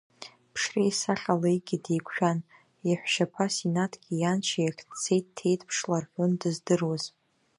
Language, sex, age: Abkhazian, female, under 19